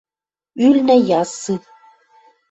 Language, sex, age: Western Mari, female, 50-59